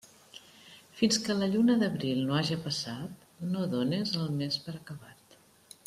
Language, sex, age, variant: Catalan, female, 50-59, Central